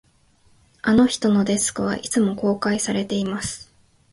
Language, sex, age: Japanese, female, 19-29